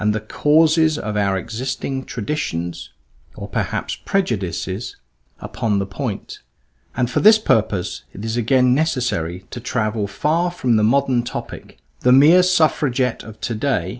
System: none